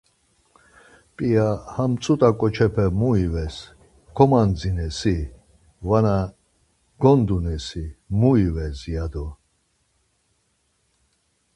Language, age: Laz, 60-69